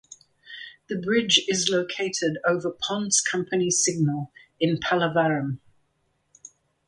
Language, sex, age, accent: English, female, 70-79, England English